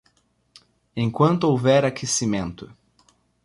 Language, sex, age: Portuguese, male, 19-29